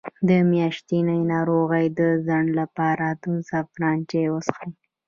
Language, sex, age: Pashto, female, 19-29